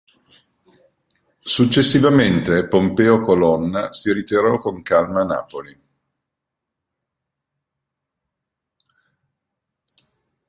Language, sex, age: Italian, male, 50-59